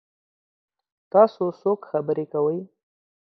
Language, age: Pashto, 19-29